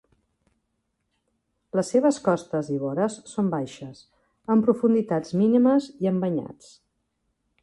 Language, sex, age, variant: Catalan, female, 50-59, Central